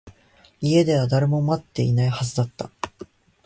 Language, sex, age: Japanese, male, 19-29